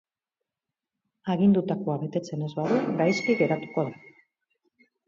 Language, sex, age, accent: Basque, female, 50-59, Mendebalekoa (Araba, Bizkaia, Gipuzkoako mendebaleko herri batzuk)